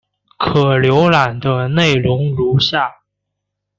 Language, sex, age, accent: Chinese, male, 19-29, 出生地：河北省